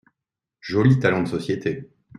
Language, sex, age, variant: French, male, 40-49, Français de métropole